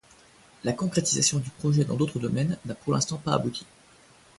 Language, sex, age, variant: French, male, 19-29, Français de métropole